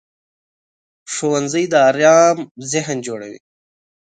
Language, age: Pashto, 30-39